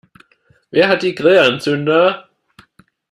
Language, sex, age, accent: German, male, 19-29, Deutschland Deutsch